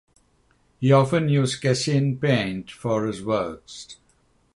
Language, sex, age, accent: English, male, 50-59, United States English; England English